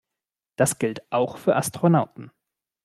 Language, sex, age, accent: German, male, 19-29, Deutschland Deutsch